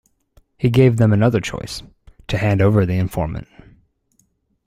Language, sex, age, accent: English, male, 19-29, United States English